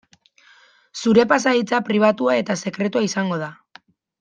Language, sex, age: Basque, female, 19-29